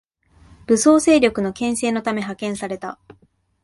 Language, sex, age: Japanese, female, 19-29